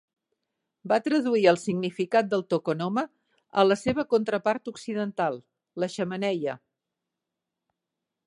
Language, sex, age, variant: Catalan, female, 60-69, Central